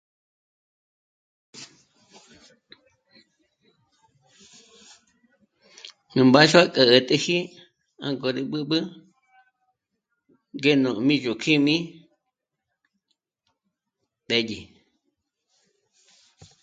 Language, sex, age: Michoacán Mazahua, female, 50-59